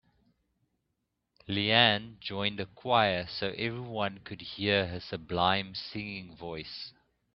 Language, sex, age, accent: English, male, 30-39, Southern African (South Africa, Zimbabwe, Namibia)